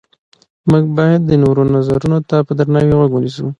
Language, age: Pashto, 19-29